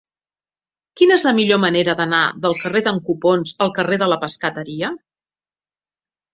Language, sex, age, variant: Catalan, female, 50-59, Central